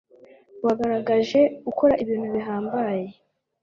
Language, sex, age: Kinyarwanda, female, 19-29